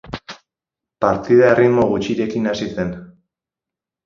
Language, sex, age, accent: Basque, male, 19-29, Erdialdekoa edo Nafarra (Gipuzkoa, Nafarroa)